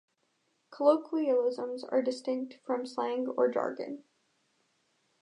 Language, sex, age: English, female, 19-29